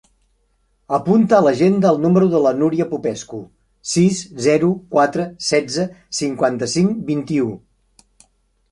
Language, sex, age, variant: Catalan, male, 60-69, Central